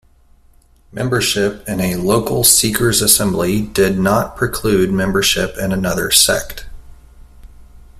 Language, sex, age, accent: English, male, 40-49, United States English